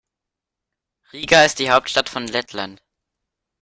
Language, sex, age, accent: German, male, 19-29, Deutschland Deutsch